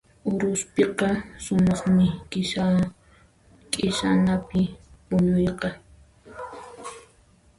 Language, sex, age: Puno Quechua, female, 19-29